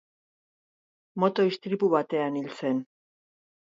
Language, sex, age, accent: Basque, female, 60-69, Erdialdekoa edo Nafarra (Gipuzkoa, Nafarroa)